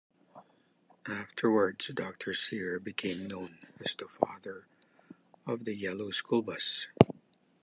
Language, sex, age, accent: English, male, 50-59, Filipino